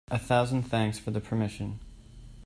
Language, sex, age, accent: English, male, 30-39, Canadian English